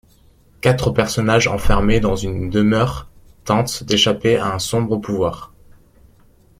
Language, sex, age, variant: French, male, 19-29, Français de métropole